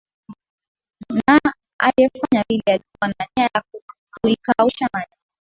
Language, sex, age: Swahili, female, 19-29